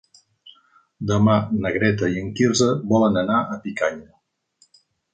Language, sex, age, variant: Catalan, male, 50-59, Septentrional